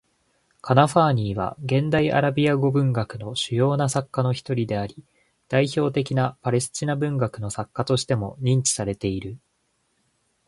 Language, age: Japanese, 19-29